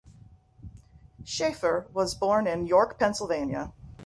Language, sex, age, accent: English, female, 30-39, United States English